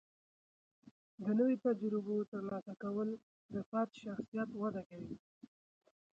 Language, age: Pashto, 19-29